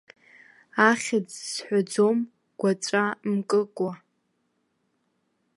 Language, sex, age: Abkhazian, female, under 19